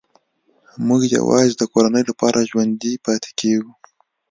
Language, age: Pashto, 19-29